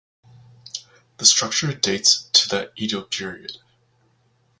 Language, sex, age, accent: English, male, 19-29, Canadian English